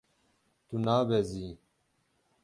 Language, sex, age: Kurdish, male, 30-39